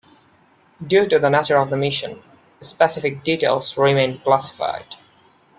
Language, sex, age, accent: English, male, 19-29, India and South Asia (India, Pakistan, Sri Lanka)